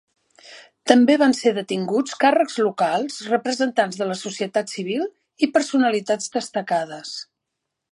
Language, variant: Catalan, Central